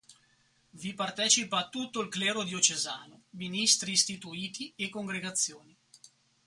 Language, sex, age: Italian, male, 40-49